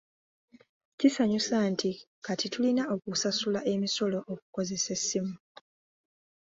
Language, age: Ganda, 30-39